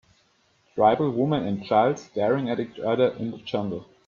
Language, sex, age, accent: English, male, 19-29, United States English